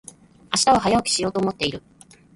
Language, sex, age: Japanese, female, 30-39